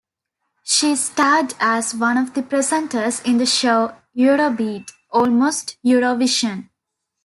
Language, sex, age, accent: English, female, 19-29, India and South Asia (India, Pakistan, Sri Lanka)